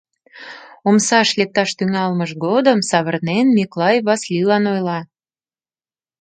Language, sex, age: Mari, female, 30-39